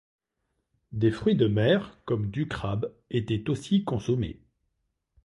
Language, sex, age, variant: French, male, 50-59, Français de métropole